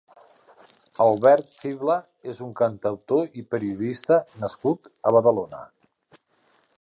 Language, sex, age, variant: Catalan, male, 50-59, Central